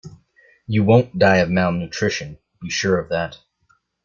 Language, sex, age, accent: English, male, 19-29, United States English